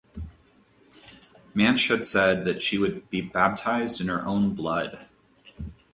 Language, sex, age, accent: English, male, 19-29, United States English